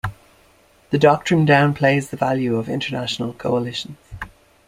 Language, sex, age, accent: English, female, 50-59, Irish English